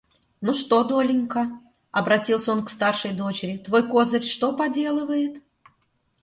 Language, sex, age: Russian, female, 40-49